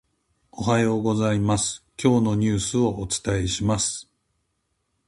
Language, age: Japanese, 50-59